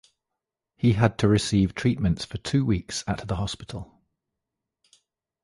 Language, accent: English, England English